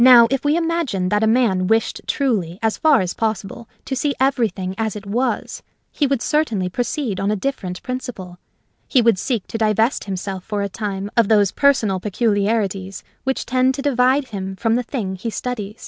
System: none